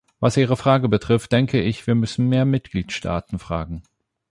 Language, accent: German, Deutschland Deutsch